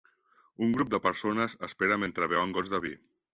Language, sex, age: Catalan, male, 30-39